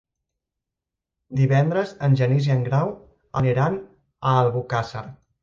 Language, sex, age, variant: Catalan, male, 30-39, Central